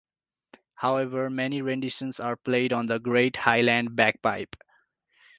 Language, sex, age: English, male, 19-29